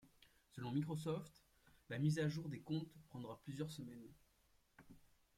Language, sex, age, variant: French, male, 19-29, Français de métropole